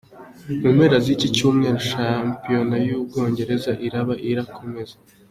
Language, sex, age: Kinyarwanda, male, 19-29